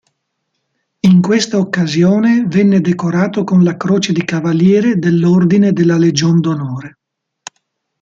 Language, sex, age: Italian, male, 60-69